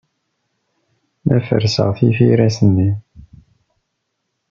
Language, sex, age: Kabyle, male, 30-39